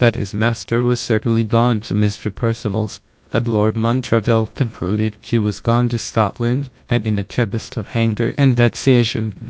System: TTS, GlowTTS